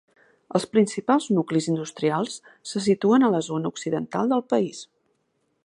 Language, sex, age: Catalan, female, 40-49